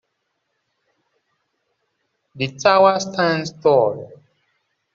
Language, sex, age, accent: English, male, 40-49, England English